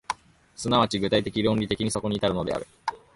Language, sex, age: Japanese, male, 19-29